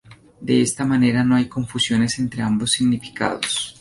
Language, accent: Spanish, Andino-Pacífico: Colombia, Perú, Ecuador, oeste de Bolivia y Venezuela andina